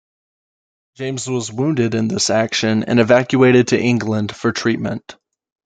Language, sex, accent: English, male, United States English